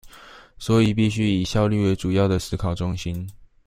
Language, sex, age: Chinese, male, 19-29